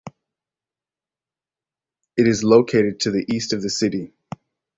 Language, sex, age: English, male, 19-29